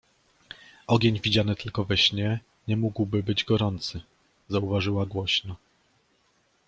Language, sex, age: Polish, male, 40-49